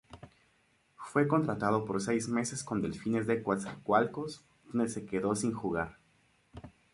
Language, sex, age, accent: Spanish, male, 19-29, América central